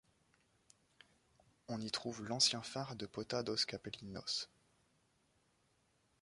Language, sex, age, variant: French, male, 19-29, Français de métropole